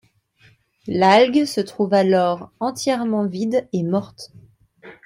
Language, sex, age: French, male, 19-29